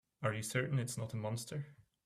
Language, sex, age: English, male, 19-29